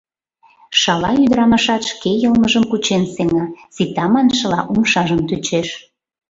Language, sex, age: Mari, female, 30-39